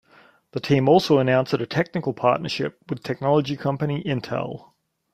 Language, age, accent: English, 19-29, Australian English